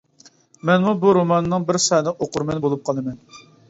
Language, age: Uyghur, 30-39